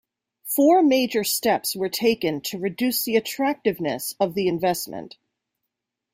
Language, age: English, 30-39